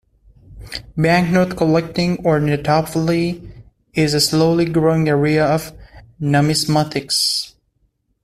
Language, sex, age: English, male, 19-29